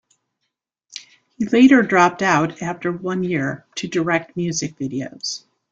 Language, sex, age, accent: English, female, 60-69, United States English